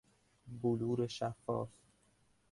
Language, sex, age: Persian, male, 19-29